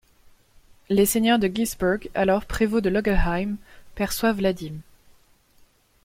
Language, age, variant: French, 19-29, Français de métropole